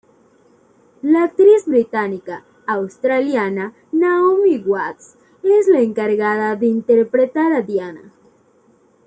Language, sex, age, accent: Spanish, female, 19-29, México